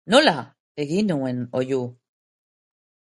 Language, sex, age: Basque, female, 50-59